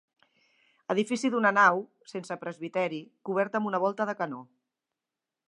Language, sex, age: Catalan, female, 50-59